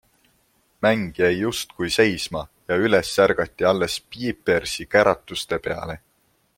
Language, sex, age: Estonian, male, 19-29